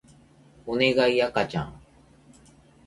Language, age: Japanese, 30-39